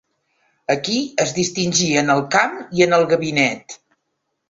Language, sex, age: Catalan, female, 60-69